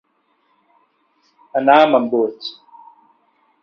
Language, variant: Catalan, Central